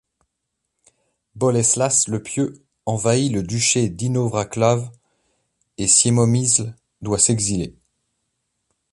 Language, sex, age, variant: French, male, 30-39, Français de métropole